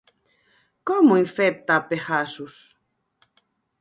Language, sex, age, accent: Galician, female, 50-59, Atlántico (seseo e gheada)